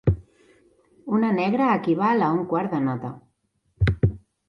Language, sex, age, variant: Catalan, female, 30-39, Central